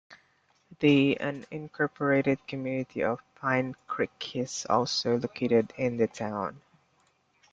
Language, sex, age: English, male, 19-29